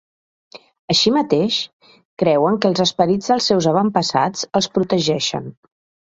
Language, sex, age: Catalan, female, 40-49